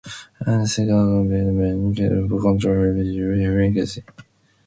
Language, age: English, 19-29